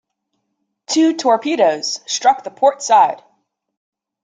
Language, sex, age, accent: English, female, 30-39, United States English